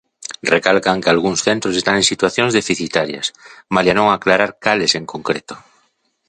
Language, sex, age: Galician, male, 40-49